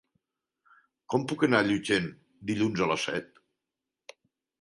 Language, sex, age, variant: Catalan, male, 50-59, Central